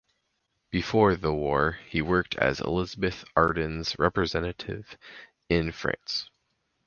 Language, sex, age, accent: English, male, 19-29, United States English